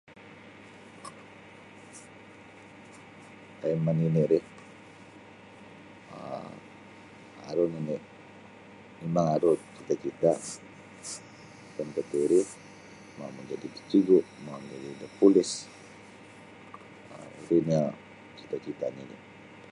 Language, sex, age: Sabah Bisaya, male, 40-49